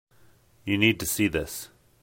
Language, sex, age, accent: English, male, 30-39, United States English